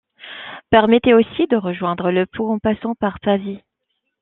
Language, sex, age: French, female, 30-39